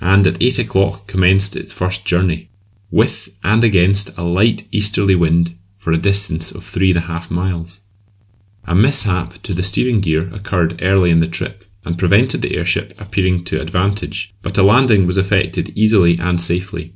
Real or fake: real